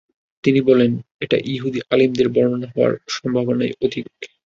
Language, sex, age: Bengali, male, 19-29